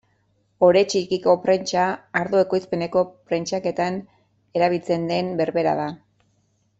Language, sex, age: Basque, female, 40-49